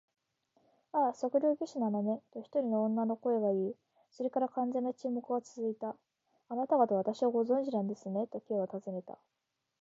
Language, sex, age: Japanese, female, 19-29